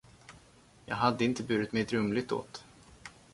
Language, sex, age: Swedish, male, 19-29